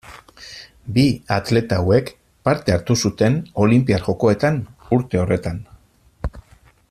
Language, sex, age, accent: Basque, male, 40-49, Erdialdekoa edo Nafarra (Gipuzkoa, Nafarroa)